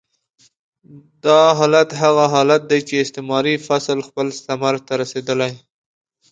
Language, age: Pashto, 30-39